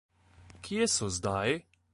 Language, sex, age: Slovenian, male, 19-29